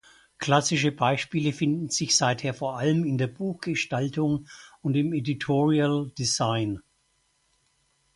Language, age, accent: German, 70-79, Deutschland Deutsch